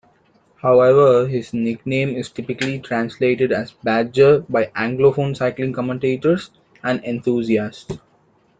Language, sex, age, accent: English, male, 19-29, India and South Asia (India, Pakistan, Sri Lanka)